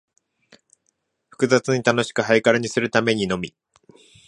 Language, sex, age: Japanese, male, 19-29